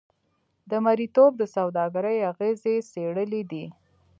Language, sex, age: Pashto, female, 19-29